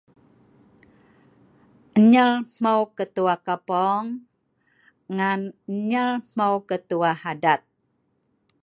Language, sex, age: Sa'ban, female, 50-59